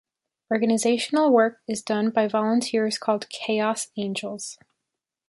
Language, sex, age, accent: English, female, 19-29, United States English